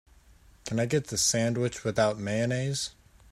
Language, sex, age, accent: English, male, under 19, United States English